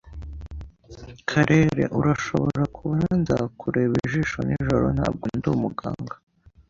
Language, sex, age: Kinyarwanda, male, under 19